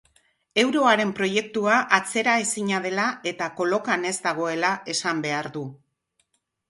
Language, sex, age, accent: Basque, female, 60-69, Mendebalekoa (Araba, Bizkaia, Gipuzkoako mendebaleko herri batzuk)